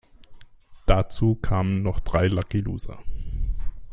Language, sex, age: German, male, 50-59